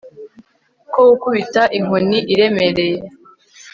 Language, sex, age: Kinyarwanda, female, 19-29